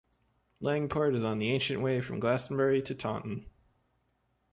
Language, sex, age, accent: English, male, 19-29, United States English